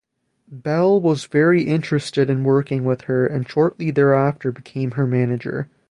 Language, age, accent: English, 19-29, United States English